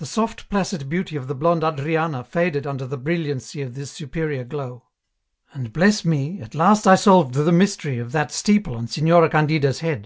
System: none